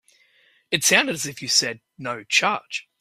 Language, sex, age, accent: English, male, 40-49, Australian English